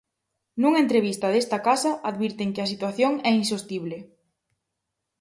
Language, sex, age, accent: Galician, female, 19-29, Atlántico (seseo e gheada)